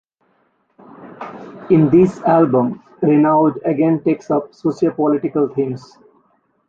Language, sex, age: English, male, 40-49